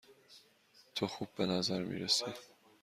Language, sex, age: Persian, male, 30-39